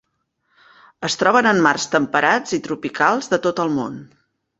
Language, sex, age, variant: Catalan, female, 50-59, Central